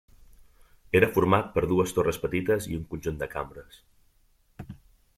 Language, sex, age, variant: Catalan, male, 30-39, Central